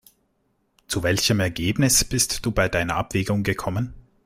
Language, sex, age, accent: German, male, 19-29, Österreichisches Deutsch